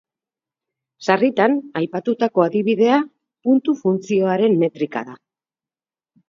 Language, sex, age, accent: Basque, female, 50-59, Mendebalekoa (Araba, Bizkaia, Gipuzkoako mendebaleko herri batzuk)